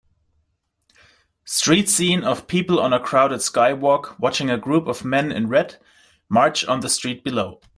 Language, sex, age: English, male, 19-29